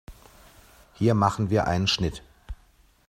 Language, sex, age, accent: German, male, 40-49, Deutschland Deutsch